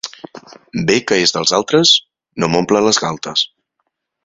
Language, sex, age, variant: Catalan, male, 19-29, Central